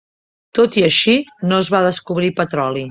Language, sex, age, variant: Catalan, female, 40-49, Central